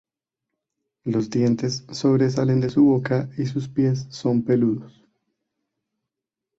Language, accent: Spanish, Caribe: Cuba, Venezuela, Puerto Rico, República Dominicana, Panamá, Colombia caribeña, México caribeño, Costa del golfo de México